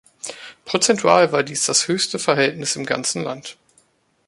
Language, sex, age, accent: German, male, 30-39, Deutschland Deutsch